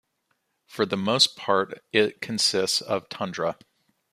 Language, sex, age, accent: English, male, 40-49, United States English